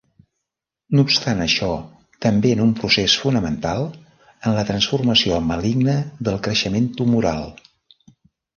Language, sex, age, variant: Catalan, male, 70-79, Central